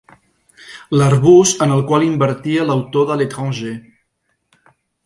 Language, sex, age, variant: Catalan, male, 50-59, Central